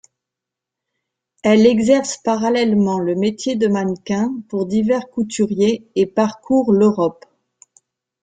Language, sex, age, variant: French, female, 40-49, Français de métropole